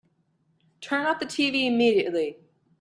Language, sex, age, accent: English, female, 19-29, United States English